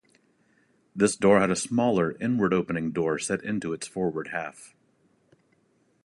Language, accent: English, United States English